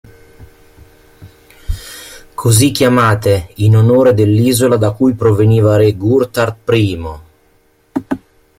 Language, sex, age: Italian, male, 40-49